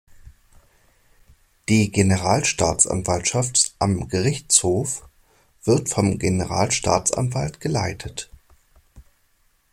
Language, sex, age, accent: German, male, 30-39, Deutschland Deutsch